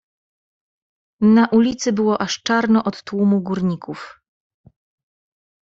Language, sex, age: Polish, female, 30-39